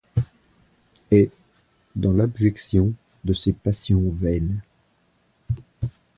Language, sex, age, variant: French, male, 50-59, Français de métropole